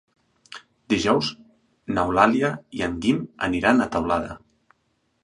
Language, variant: Catalan, Central